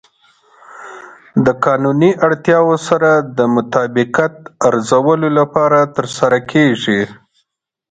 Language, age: Pashto, 30-39